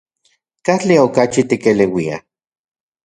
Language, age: Central Puebla Nahuatl, 30-39